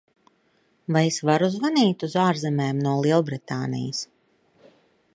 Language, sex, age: Latvian, female, 40-49